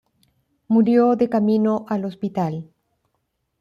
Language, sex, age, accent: Spanish, female, 60-69, Andino-Pacífico: Colombia, Perú, Ecuador, oeste de Bolivia y Venezuela andina